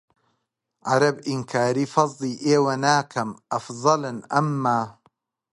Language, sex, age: Central Kurdish, male, 30-39